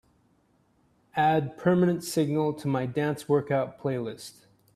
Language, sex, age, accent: English, male, 30-39, Canadian English